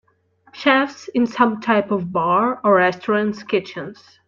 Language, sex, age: English, female, 19-29